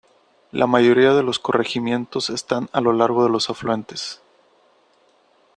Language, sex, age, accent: Spanish, male, 30-39, México